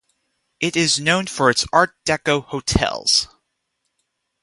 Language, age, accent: English, 19-29, United States English